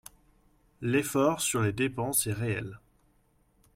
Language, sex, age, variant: French, male, 30-39, Français de métropole